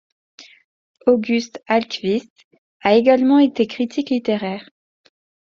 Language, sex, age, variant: French, female, 19-29, Français de métropole